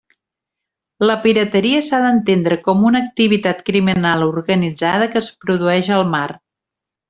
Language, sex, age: Catalan, female, 50-59